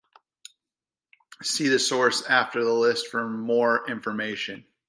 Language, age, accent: English, 50-59, United States English